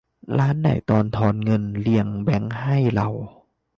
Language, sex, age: Thai, male, 19-29